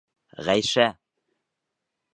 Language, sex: Bashkir, male